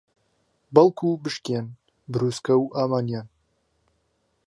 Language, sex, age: Central Kurdish, male, 19-29